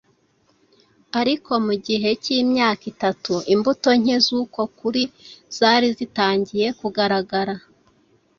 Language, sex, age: Kinyarwanda, female, 30-39